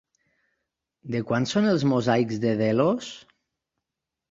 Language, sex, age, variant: Catalan, male, 30-39, Nord-Occidental